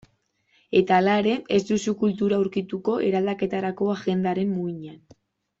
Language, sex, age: Basque, female, 19-29